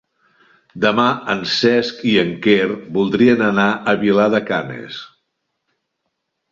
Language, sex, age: Catalan, male, 60-69